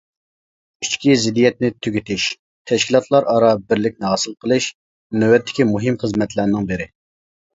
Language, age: Uyghur, 19-29